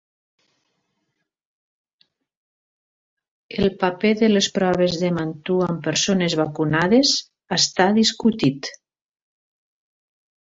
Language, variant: Catalan, Nord-Occidental